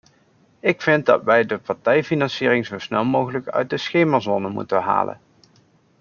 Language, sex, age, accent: Dutch, male, 30-39, Nederlands Nederlands